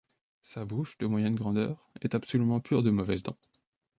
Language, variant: French, Français de métropole